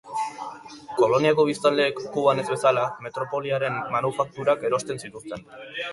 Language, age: Basque, under 19